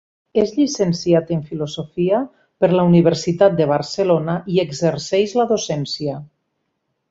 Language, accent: Catalan, Ebrenc